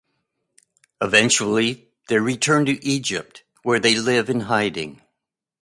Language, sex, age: English, male, 60-69